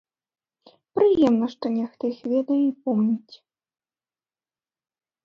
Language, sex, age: Belarusian, female, under 19